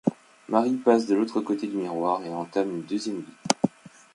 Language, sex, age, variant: French, male, 30-39, Français de métropole